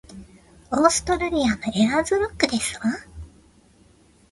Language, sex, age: Japanese, female, 30-39